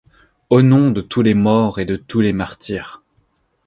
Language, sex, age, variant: French, male, under 19, Français de métropole